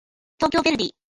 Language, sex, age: Japanese, female, 30-39